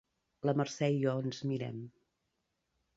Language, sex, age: Catalan, female, 50-59